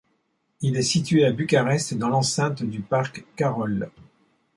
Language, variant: French, Français de métropole